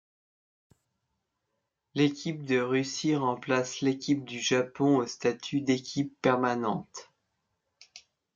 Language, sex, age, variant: French, male, 30-39, Français de métropole